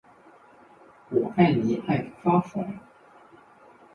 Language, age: Chinese, 30-39